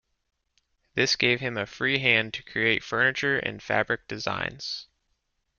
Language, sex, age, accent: English, male, 40-49, United States English